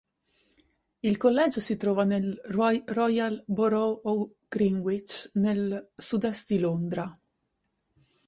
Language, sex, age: Italian, female, 30-39